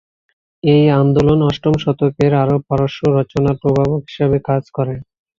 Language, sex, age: Bengali, male, 19-29